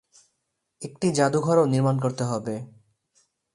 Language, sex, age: Bengali, male, 19-29